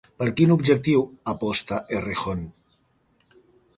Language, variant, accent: Catalan, Central, central